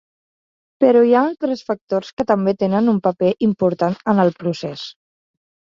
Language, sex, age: Catalan, female, 19-29